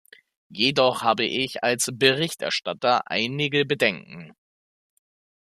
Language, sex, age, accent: German, male, 30-39, Deutschland Deutsch